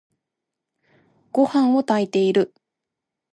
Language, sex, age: Japanese, female, 19-29